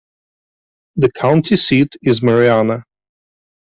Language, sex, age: English, male, 30-39